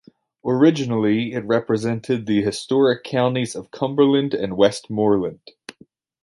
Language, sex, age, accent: English, male, 19-29, United States English